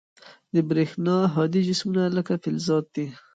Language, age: Pashto, 19-29